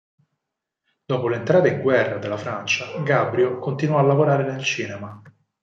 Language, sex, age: Italian, male, 30-39